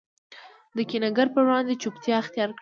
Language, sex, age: Pashto, female, under 19